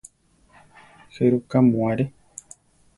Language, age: Central Tarahumara, 19-29